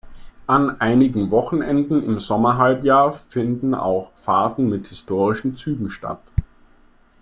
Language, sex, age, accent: German, male, 30-39, Österreichisches Deutsch